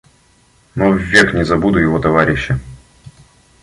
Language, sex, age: Russian, male, 30-39